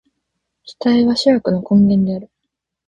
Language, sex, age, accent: Japanese, female, 19-29, 標準語